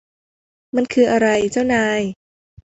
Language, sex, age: Thai, female, under 19